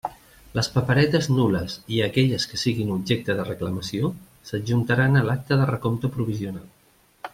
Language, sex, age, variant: Catalan, male, 50-59, Central